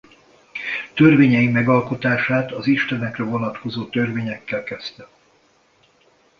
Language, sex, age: Hungarian, male, 60-69